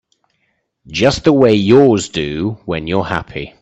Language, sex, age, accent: English, male, 30-39, England English